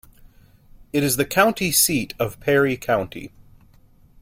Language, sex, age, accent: English, male, 19-29, United States English